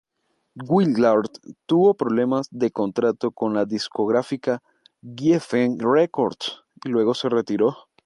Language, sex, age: Spanish, male, 19-29